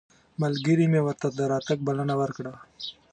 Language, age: Pashto, 30-39